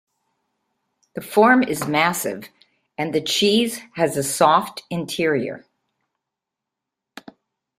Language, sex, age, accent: English, female, 70-79, United States English